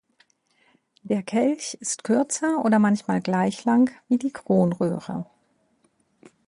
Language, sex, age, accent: German, female, 50-59, Deutschland Deutsch